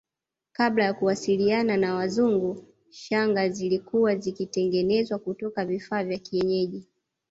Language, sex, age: Swahili, female, 19-29